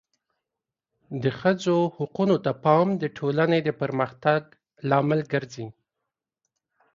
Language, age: Pashto, 30-39